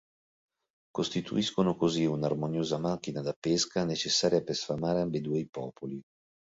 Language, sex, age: Italian, male, 40-49